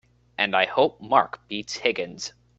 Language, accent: English, United States English